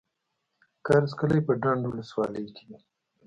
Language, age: Pashto, 40-49